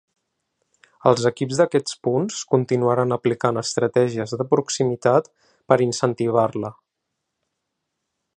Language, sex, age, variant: Catalan, male, 19-29, Central